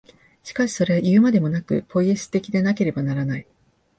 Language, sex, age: Japanese, female, 40-49